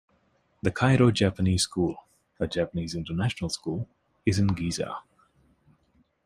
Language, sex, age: English, male, 19-29